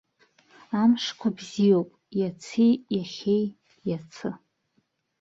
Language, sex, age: Abkhazian, female, 19-29